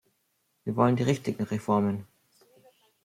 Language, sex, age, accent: German, male, under 19, Deutschland Deutsch